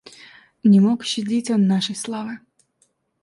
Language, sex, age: Russian, female, 19-29